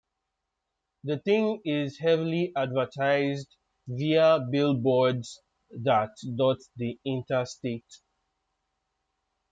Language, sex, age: English, male, 19-29